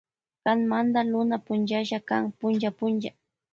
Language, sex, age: Loja Highland Quichua, female, 19-29